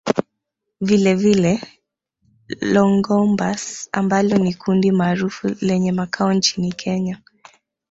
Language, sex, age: Swahili, female, 19-29